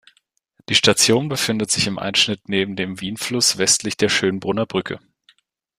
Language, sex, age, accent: German, male, 19-29, Deutschland Deutsch